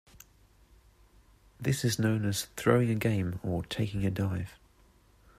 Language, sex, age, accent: English, male, 30-39, England English